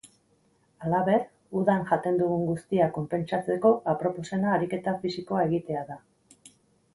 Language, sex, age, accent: Basque, female, 50-59, Erdialdekoa edo Nafarra (Gipuzkoa, Nafarroa)